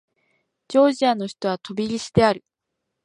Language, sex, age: Japanese, female, 19-29